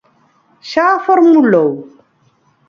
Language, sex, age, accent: Galician, female, 50-59, Normativo (estándar)